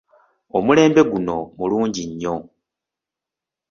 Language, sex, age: Ganda, male, 19-29